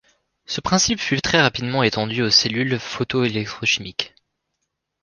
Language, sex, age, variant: French, male, 19-29, Français de métropole